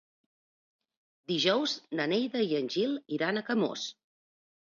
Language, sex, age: Catalan, female, 40-49